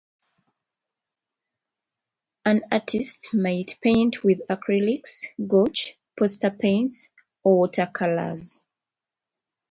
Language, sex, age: English, female, 40-49